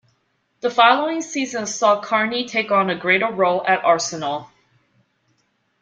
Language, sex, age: English, female, 40-49